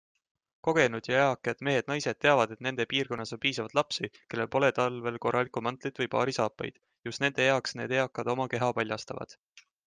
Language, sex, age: Estonian, male, 19-29